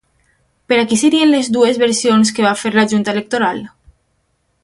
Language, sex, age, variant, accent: Catalan, female, 19-29, Valencià meridional, valencià